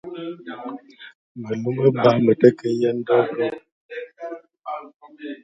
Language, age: Eton (Cameroon), 30-39